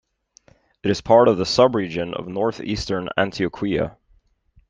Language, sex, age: English, male, 30-39